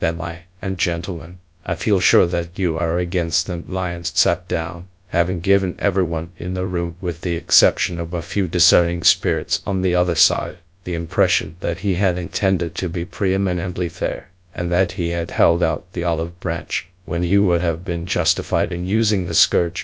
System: TTS, GradTTS